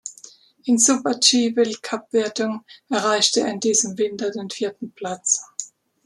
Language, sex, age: German, female, 50-59